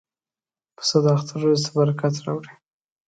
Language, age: Pashto, 19-29